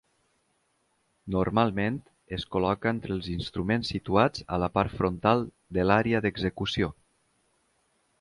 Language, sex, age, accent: Catalan, male, 19-29, valencià; valencià meridional